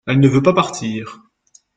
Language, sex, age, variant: French, male, 30-39, Français de métropole